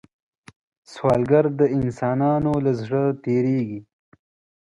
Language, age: Pashto, 19-29